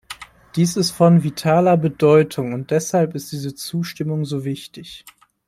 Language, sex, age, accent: German, male, 19-29, Deutschland Deutsch